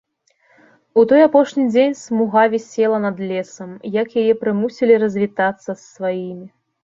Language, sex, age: Belarusian, female, 19-29